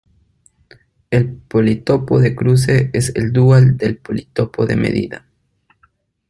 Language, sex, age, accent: Spanish, male, 30-39, Andino-Pacífico: Colombia, Perú, Ecuador, oeste de Bolivia y Venezuela andina